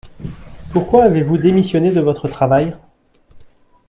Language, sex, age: French, male, 30-39